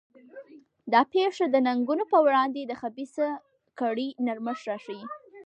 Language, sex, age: Pashto, female, under 19